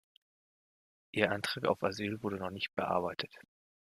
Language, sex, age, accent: German, male, 19-29, Deutschland Deutsch